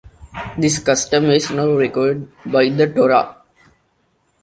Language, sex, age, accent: English, male, under 19, India and South Asia (India, Pakistan, Sri Lanka)